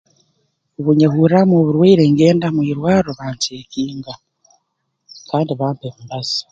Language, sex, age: Tooro, female, 40-49